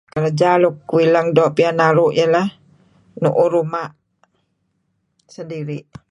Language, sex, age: Kelabit, female, 60-69